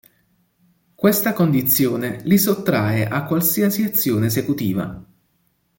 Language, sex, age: Italian, male, 19-29